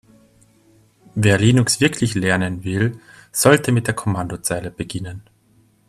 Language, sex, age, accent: German, male, 19-29, Österreichisches Deutsch